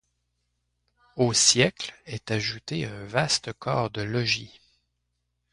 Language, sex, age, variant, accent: French, male, 50-59, Français d'Amérique du Nord, Français du Canada